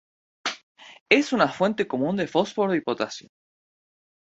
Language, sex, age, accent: Spanish, male, under 19, Rioplatense: Argentina, Uruguay, este de Bolivia, Paraguay